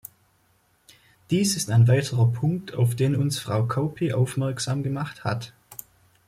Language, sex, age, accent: German, male, 19-29, Deutschland Deutsch